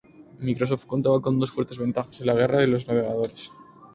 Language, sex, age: Spanish, male, 19-29